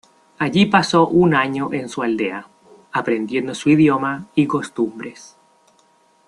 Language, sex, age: Spanish, male, 19-29